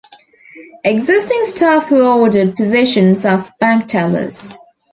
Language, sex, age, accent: English, female, 19-29, Australian English